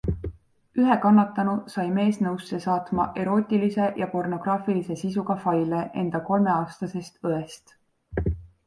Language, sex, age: Estonian, female, 19-29